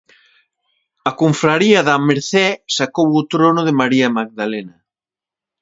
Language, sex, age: Galician, male, 40-49